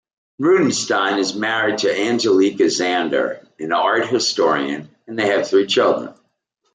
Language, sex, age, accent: English, male, 60-69, United States English